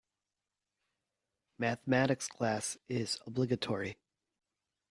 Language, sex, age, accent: English, male, 30-39, United States English